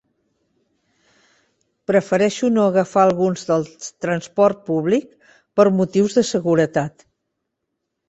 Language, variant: Catalan, Central